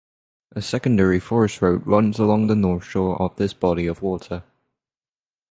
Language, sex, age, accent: English, male, 19-29, England English; Singaporean English